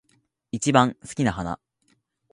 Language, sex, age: Japanese, male, 19-29